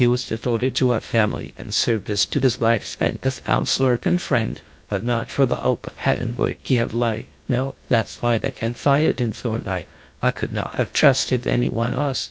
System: TTS, GlowTTS